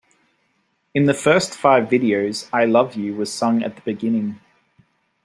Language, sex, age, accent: English, male, 19-29, Australian English